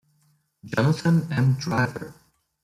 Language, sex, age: English, male, 19-29